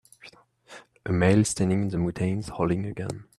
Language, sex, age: English, male, 19-29